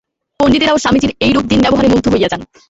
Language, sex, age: Bengali, female, under 19